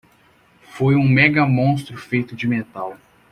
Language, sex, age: Portuguese, male, under 19